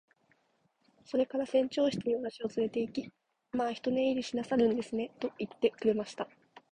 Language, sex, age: Japanese, female, 19-29